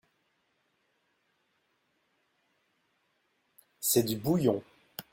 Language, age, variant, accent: French, 40-49, Français d'Europe, Français de Belgique